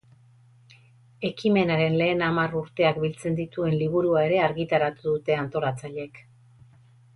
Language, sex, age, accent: Basque, female, 40-49, Erdialdekoa edo Nafarra (Gipuzkoa, Nafarroa)